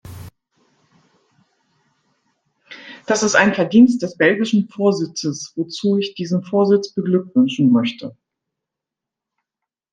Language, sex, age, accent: German, female, 50-59, Deutschland Deutsch